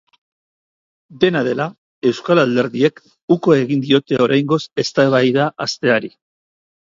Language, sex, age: Basque, male, 40-49